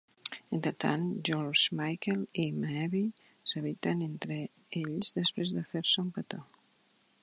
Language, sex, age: Catalan, female, 40-49